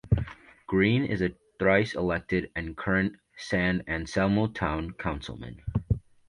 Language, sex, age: English, male, under 19